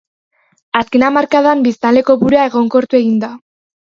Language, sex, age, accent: Basque, female, under 19, Mendebalekoa (Araba, Bizkaia, Gipuzkoako mendebaleko herri batzuk)